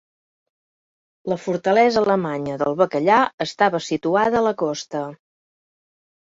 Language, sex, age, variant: Catalan, female, 50-59, Central